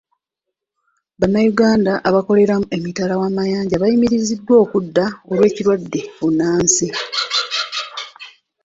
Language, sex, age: Ganda, female, 30-39